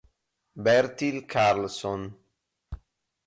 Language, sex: Italian, male